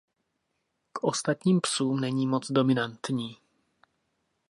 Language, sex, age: Czech, male, 30-39